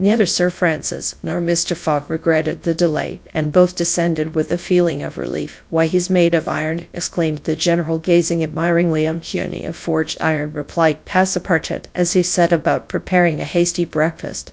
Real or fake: fake